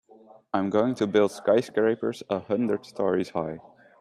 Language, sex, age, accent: English, male, 19-29, United States English